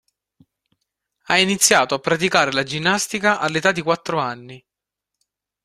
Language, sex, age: Italian, male, 19-29